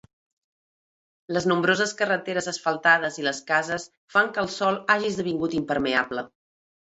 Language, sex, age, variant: Catalan, female, 40-49, Central